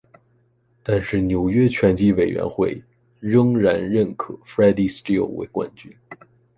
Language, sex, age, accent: Chinese, male, 19-29, 出生地：北京市